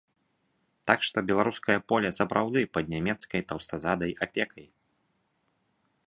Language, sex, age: Belarusian, male, 30-39